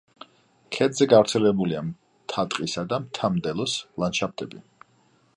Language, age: Georgian, 40-49